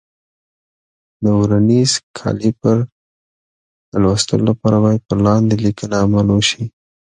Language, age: Pashto, 19-29